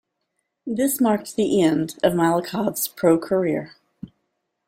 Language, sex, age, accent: English, female, 40-49, United States English